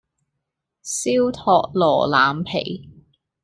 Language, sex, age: Cantonese, female, 19-29